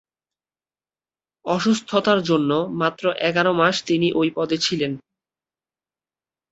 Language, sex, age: Bengali, male, 19-29